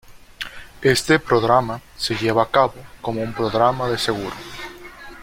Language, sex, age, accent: Spanish, male, 19-29, México